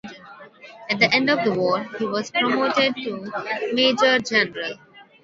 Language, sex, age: English, female, 19-29